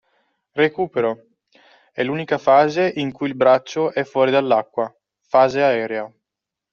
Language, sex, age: Italian, male, 19-29